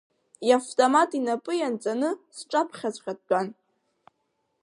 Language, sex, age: Abkhazian, female, under 19